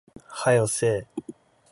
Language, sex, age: Japanese, male, 19-29